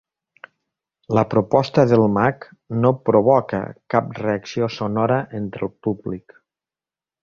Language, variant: Catalan, Nord-Occidental